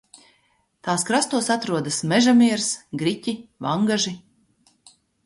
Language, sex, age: Latvian, female, 50-59